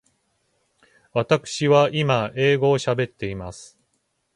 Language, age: Japanese, 50-59